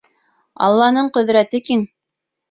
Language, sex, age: Bashkir, female, 19-29